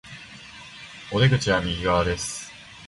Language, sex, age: Japanese, male, 19-29